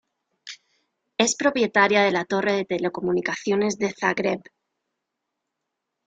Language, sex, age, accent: Spanish, female, 19-29, España: Centro-Sur peninsular (Madrid, Toledo, Castilla-La Mancha)